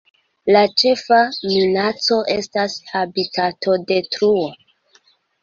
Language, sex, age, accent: Esperanto, female, 19-29, Internacia